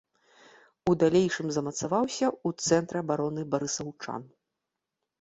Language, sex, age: Belarusian, female, 40-49